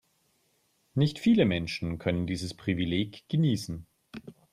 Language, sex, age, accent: German, male, 40-49, Deutschland Deutsch